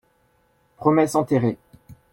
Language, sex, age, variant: French, male, 40-49, Français de métropole